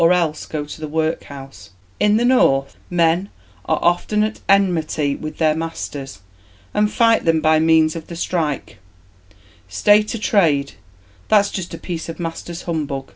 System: none